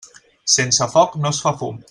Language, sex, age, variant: Catalan, male, 19-29, Central